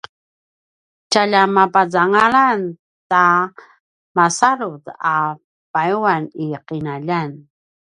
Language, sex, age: Paiwan, female, 50-59